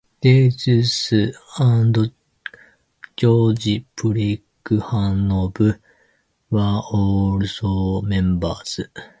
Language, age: English, 19-29